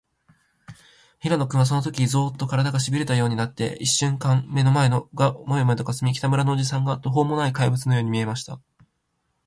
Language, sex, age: Japanese, male, 19-29